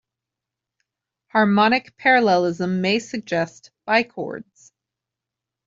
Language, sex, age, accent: English, female, 30-39, United States English